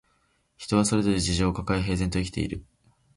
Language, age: Japanese, under 19